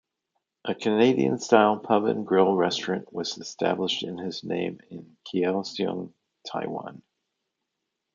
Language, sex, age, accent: English, male, 60-69, United States English